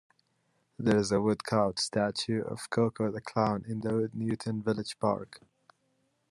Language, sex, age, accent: English, male, 19-29, Canadian English